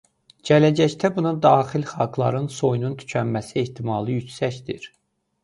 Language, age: Azerbaijani, 30-39